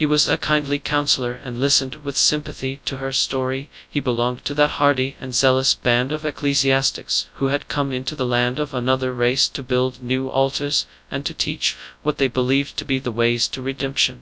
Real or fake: fake